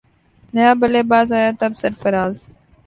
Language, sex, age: Urdu, male, 19-29